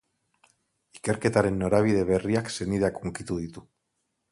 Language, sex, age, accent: Basque, male, 40-49, Mendebalekoa (Araba, Bizkaia, Gipuzkoako mendebaleko herri batzuk)